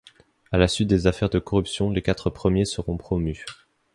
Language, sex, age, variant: French, male, 19-29, Français de métropole